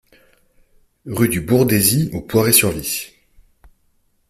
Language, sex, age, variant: French, male, 19-29, Français de métropole